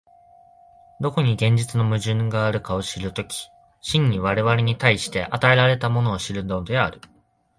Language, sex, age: Japanese, male, 19-29